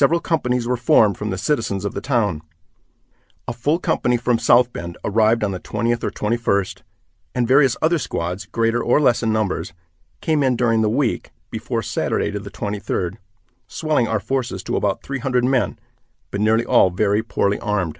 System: none